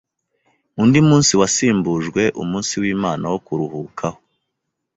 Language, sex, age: Kinyarwanda, male, 19-29